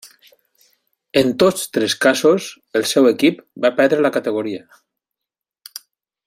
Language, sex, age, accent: Catalan, male, 40-49, valencià